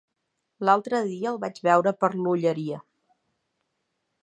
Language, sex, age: Catalan, female, 40-49